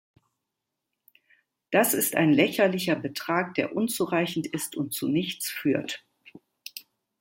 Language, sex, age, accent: German, female, 60-69, Deutschland Deutsch